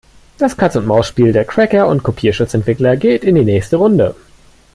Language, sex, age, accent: German, male, 19-29, Deutschland Deutsch